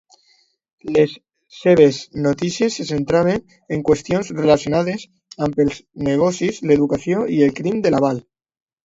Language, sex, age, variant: Catalan, male, under 19, Alacantí